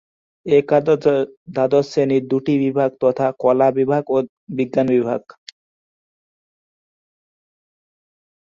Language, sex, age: Bengali, male, 19-29